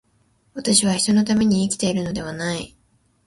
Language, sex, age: Japanese, female, 19-29